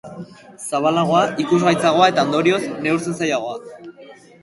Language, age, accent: Basque, under 19, Mendebalekoa (Araba, Bizkaia, Gipuzkoako mendebaleko herri batzuk)